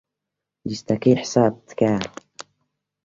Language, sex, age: Central Kurdish, male, under 19